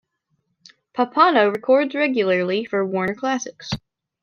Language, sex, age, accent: English, female, 19-29, United States English